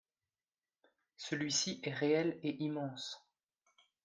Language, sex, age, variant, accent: French, male, 19-29, Français d'Europe, Français de Belgique